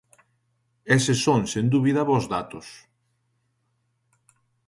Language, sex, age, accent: Galician, male, 40-49, Central (gheada)